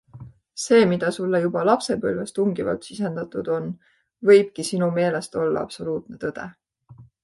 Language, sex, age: Estonian, female, 30-39